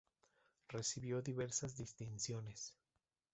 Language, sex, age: Spanish, male, 19-29